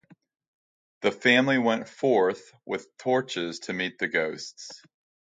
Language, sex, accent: English, male, United States English